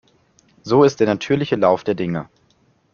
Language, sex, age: German, male, under 19